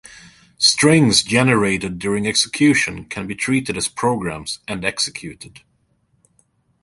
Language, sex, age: English, male, 40-49